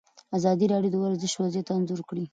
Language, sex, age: Pashto, female, 30-39